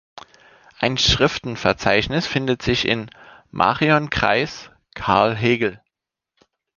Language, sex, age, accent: German, male, 30-39, Deutschland Deutsch